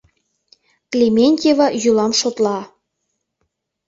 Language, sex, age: Mari, female, 19-29